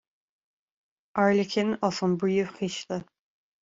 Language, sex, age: Irish, female, 19-29